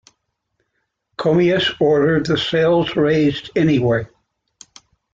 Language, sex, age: English, male, 60-69